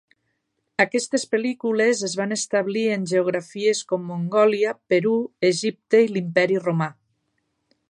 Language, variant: Catalan, Nord-Occidental